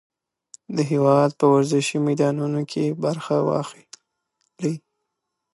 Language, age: Pashto, 19-29